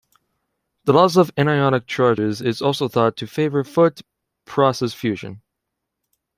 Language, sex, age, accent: English, male, under 19, United States English